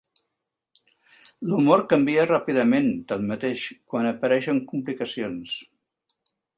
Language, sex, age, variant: Catalan, male, 70-79, Central